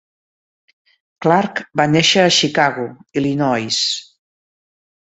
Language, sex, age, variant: Catalan, female, 50-59, Central